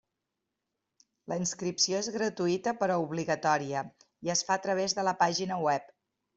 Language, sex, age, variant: Catalan, female, 40-49, Central